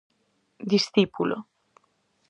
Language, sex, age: Galician, female, 19-29